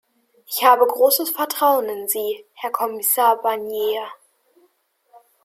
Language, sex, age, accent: German, male, under 19, Deutschland Deutsch